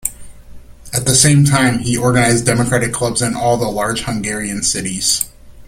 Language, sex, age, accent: English, male, 30-39, United States English